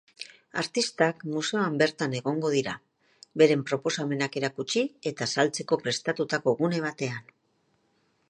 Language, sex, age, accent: Basque, female, 60-69, Erdialdekoa edo Nafarra (Gipuzkoa, Nafarroa)